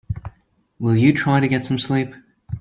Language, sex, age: English, male, 30-39